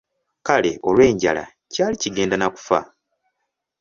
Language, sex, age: Ganda, male, 19-29